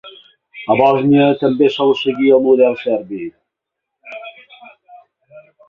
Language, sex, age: Catalan, male, 60-69